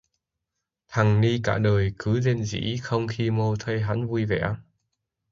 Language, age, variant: Vietnamese, 19-29, Hà Nội